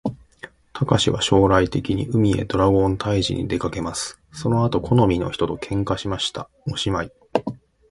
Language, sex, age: Japanese, male, 40-49